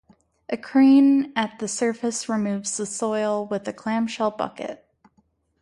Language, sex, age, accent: English, female, 19-29, United States English